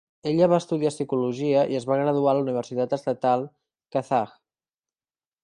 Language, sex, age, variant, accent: Catalan, male, 19-29, Central, gironí